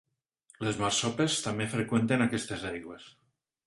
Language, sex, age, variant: Catalan, male, 50-59, Nord-Occidental